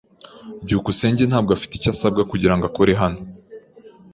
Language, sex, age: Kinyarwanda, female, 19-29